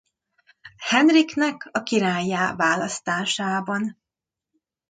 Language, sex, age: Hungarian, female, 30-39